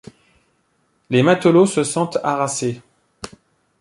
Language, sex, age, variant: French, male, 40-49, Français de métropole